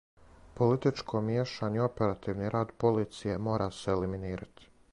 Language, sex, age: Serbian, male, 19-29